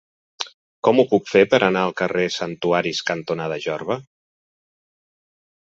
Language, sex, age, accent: Catalan, male, 40-49, occidental